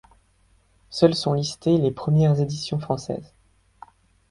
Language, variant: French, Français de métropole